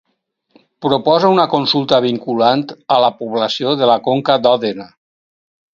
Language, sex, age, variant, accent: Catalan, male, 50-59, Valencià meridional, valencià